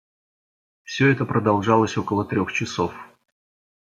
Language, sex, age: Russian, male, 30-39